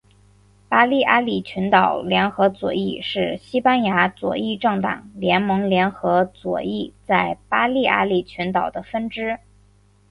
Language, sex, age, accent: Chinese, female, 19-29, 出生地：广东省